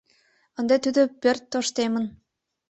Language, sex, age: Mari, female, under 19